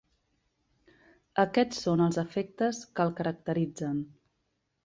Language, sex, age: Catalan, female, 40-49